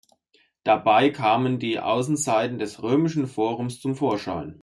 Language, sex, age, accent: German, male, 30-39, Deutschland Deutsch